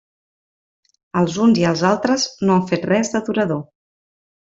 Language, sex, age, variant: Catalan, female, 30-39, Central